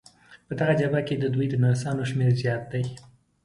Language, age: Pashto, 30-39